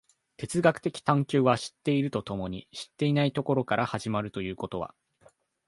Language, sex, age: Japanese, male, 19-29